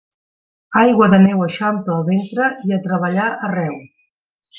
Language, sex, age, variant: Catalan, female, 50-59, Central